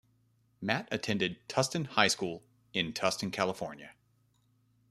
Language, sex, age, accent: English, male, 30-39, United States English